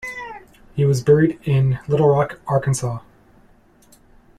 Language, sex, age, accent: English, male, 30-39, Canadian English